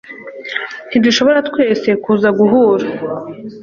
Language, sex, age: Kinyarwanda, female, under 19